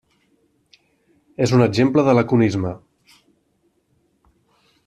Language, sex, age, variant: Catalan, male, 30-39, Nord-Occidental